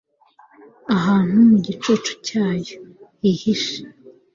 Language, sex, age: Kinyarwanda, female, 19-29